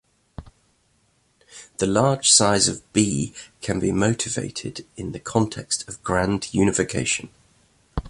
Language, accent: English, England English